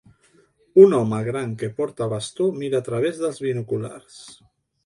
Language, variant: Catalan, Central